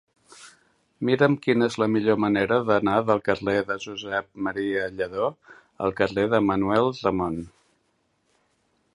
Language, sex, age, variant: Catalan, male, 60-69, Central